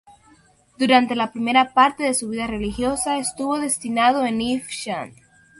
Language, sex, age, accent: Spanish, female, under 19, Caribe: Cuba, Venezuela, Puerto Rico, República Dominicana, Panamá, Colombia caribeña, México caribeño, Costa del golfo de México